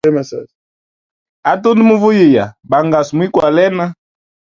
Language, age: Hemba, 19-29